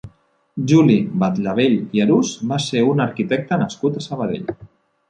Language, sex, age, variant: Catalan, male, 40-49, Central